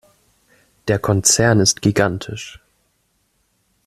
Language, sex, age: German, male, 19-29